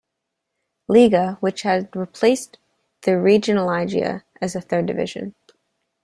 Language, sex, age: English, female, under 19